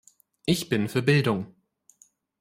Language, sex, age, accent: German, male, 19-29, Deutschland Deutsch